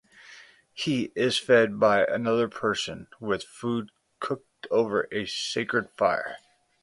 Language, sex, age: English, male, 30-39